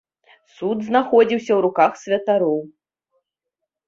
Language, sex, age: Belarusian, female, 30-39